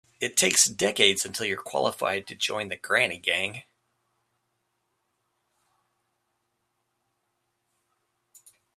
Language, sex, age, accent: English, male, 50-59, United States English